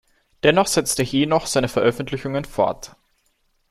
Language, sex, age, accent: German, male, 19-29, Österreichisches Deutsch